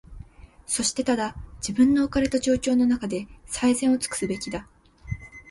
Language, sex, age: Japanese, female, 19-29